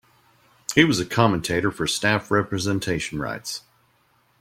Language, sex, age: English, male, 30-39